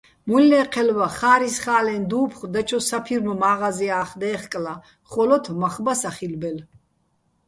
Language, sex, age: Bats, female, 30-39